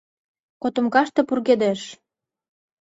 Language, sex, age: Mari, female, under 19